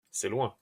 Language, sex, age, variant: French, male, under 19, Français de métropole